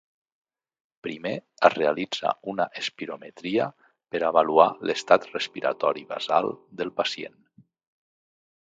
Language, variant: Catalan, Central